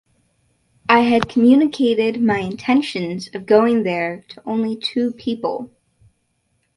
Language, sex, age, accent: English, female, 19-29, United States English